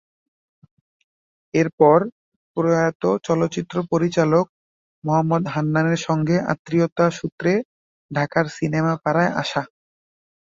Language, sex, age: Bengali, male, 19-29